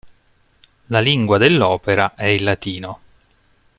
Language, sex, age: Italian, male, 40-49